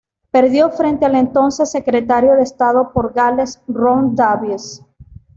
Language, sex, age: Spanish, female, 30-39